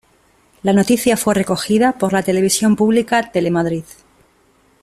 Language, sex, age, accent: Spanish, female, 30-39, España: Norte peninsular (Asturias, Castilla y León, Cantabria, País Vasco, Navarra, Aragón, La Rioja, Guadalajara, Cuenca)